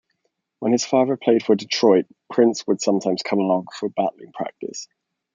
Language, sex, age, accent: English, male, 19-29, England English